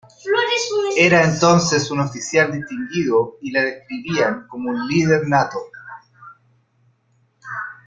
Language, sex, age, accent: Spanish, male, 40-49, España: Norte peninsular (Asturias, Castilla y León, Cantabria, País Vasco, Navarra, Aragón, La Rioja, Guadalajara, Cuenca)